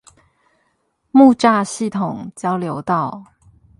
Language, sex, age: Chinese, female, 30-39